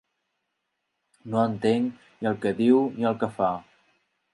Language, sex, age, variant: Catalan, male, 19-29, Central